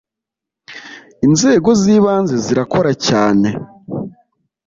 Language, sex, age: Kinyarwanda, male, 40-49